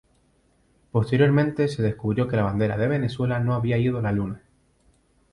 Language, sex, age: Spanish, male, 19-29